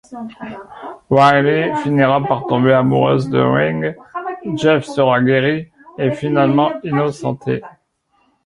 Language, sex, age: French, male, 60-69